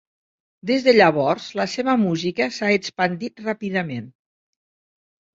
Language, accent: Catalan, Lleida